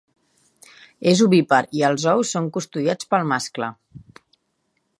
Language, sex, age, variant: Catalan, female, 30-39, Central